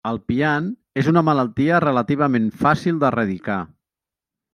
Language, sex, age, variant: Catalan, male, 50-59, Central